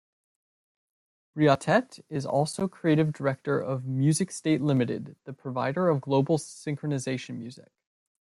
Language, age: English, 19-29